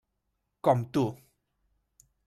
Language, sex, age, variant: Catalan, male, 19-29, Central